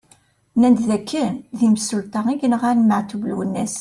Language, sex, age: Kabyle, female, 40-49